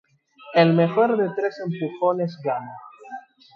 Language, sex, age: Spanish, male, 19-29